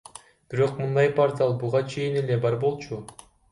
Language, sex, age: Kyrgyz, male, under 19